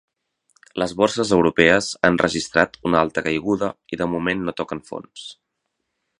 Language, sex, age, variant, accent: Catalan, male, 19-29, Central, Empordanès; Oriental